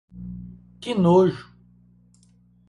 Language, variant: Portuguese, Portuguese (Brasil)